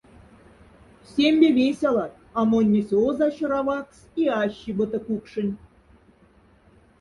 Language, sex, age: Moksha, female, 40-49